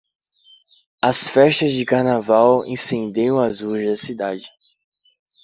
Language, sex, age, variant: Portuguese, male, under 19, Portuguese (Brasil)